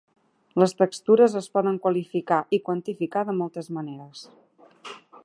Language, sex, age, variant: Catalan, female, 40-49, Central